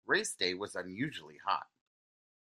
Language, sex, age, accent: English, male, 30-39, United States English